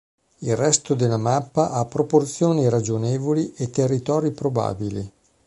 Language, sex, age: Italian, male, 50-59